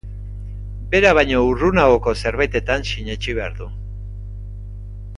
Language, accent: Basque, Erdialdekoa edo Nafarra (Gipuzkoa, Nafarroa)